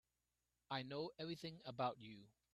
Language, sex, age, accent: English, male, 40-49, Hong Kong English